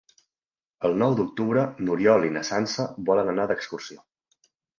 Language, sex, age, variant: Catalan, male, 19-29, Central